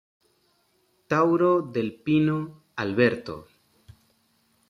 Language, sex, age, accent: Spanish, male, 19-29, México